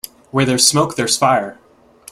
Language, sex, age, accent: English, male, 19-29, United States English